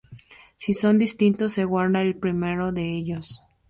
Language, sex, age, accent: Spanish, female, 19-29, México